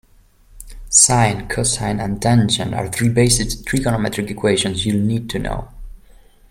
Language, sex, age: English, male, 30-39